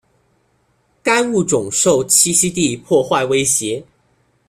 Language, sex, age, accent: Chinese, male, under 19, 出生地：江西省